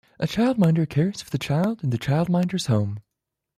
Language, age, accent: English, 19-29, United States English